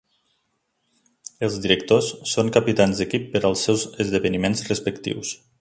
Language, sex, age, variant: Catalan, male, 40-49, Nord-Occidental